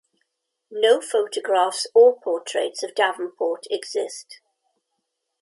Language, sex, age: English, female, 70-79